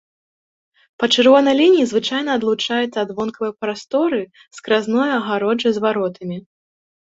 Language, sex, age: Belarusian, female, 19-29